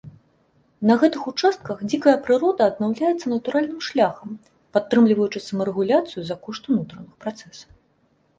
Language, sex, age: Belarusian, female, 30-39